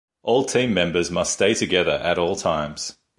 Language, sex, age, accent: English, male, 30-39, Australian English